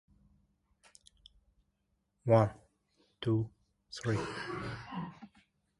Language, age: English, 19-29